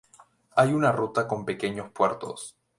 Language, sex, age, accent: Spanish, male, 19-29, México